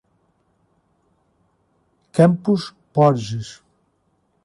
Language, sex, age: Portuguese, male, 40-49